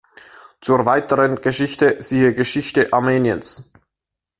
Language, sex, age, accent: German, male, 19-29, Schweizerdeutsch